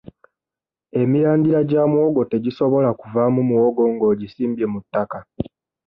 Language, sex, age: Ganda, male, 19-29